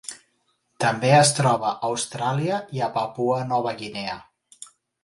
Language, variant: Catalan, Central